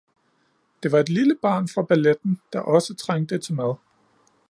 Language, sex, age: Danish, male, 30-39